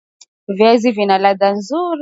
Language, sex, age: Swahili, female, 19-29